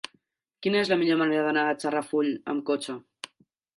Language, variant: Catalan, Central